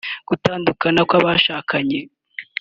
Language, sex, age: Kinyarwanda, male, 19-29